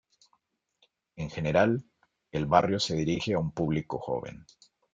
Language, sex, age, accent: Spanish, male, 40-49, Andino-Pacífico: Colombia, Perú, Ecuador, oeste de Bolivia y Venezuela andina